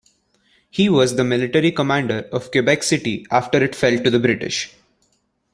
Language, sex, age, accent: English, male, under 19, India and South Asia (India, Pakistan, Sri Lanka)